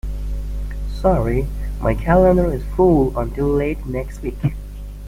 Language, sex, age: English, male, 19-29